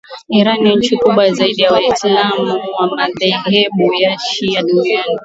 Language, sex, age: Swahili, female, 19-29